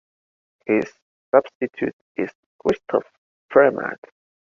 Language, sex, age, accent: English, male, 19-29, United States English